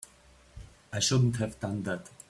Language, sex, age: English, male, 30-39